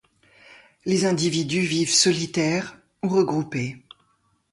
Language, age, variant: French, 60-69, Français de métropole